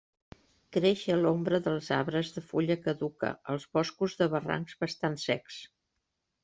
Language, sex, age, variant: Catalan, female, 60-69, Central